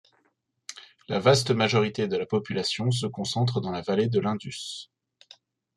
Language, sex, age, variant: French, male, 30-39, Français de métropole